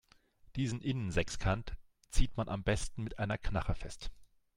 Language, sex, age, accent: German, male, 40-49, Deutschland Deutsch